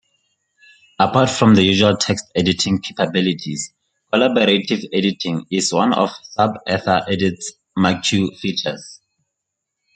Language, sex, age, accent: English, male, 19-29, Southern African (South Africa, Zimbabwe, Namibia)